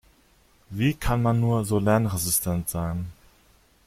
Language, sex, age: German, male, 30-39